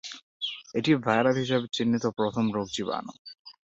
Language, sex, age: Bengali, male, under 19